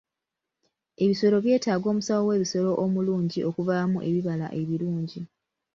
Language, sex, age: Ganda, female, 19-29